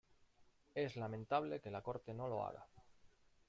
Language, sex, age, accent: Spanish, male, 30-39, España: Norte peninsular (Asturias, Castilla y León, Cantabria, País Vasco, Navarra, Aragón, La Rioja, Guadalajara, Cuenca)